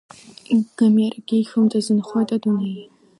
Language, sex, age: Abkhazian, female, under 19